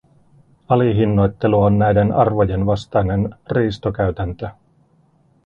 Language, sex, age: Finnish, male, 40-49